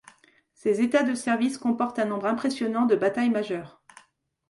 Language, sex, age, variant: French, female, 40-49, Français de métropole